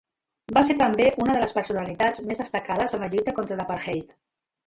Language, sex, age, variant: Catalan, female, 60-69, Central